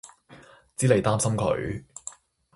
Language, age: Cantonese, 19-29